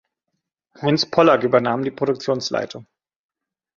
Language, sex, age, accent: German, male, 30-39, Deutschland Deutsch